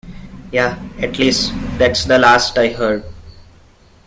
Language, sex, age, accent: English, male, 19-29, India and South Asia (India, Pakistan, Sri Lanka)